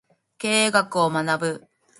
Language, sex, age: Japanese, female, 40-49